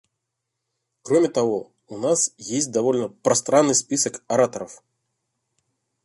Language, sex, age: Russian, male, 30-39